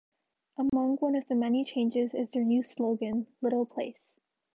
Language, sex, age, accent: English, female, under 19, United States English